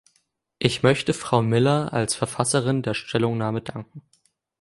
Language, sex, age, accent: German, male, under 19, Deutschland Deutsch